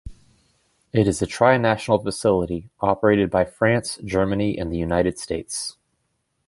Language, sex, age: English, male, 30-39